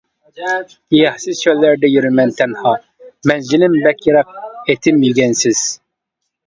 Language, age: Uyghur, 19-29